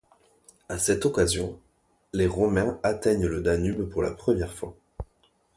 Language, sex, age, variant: French, male, 30-39, Français de métropole